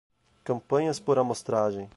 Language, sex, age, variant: Portuguese, male, 19-29, Portuguese (Brasil)